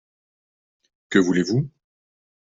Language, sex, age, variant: French, male, 40-49, Français de métropole